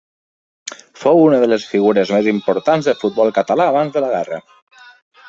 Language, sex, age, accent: Catalan, male, 30-39, valencià